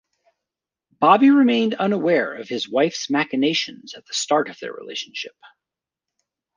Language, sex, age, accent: English, male, 40-49, United States English